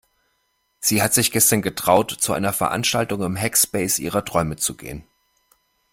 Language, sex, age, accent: German, male, 40-49, Deutschland Deutsch